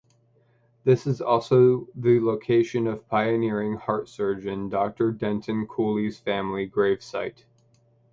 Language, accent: English, United States English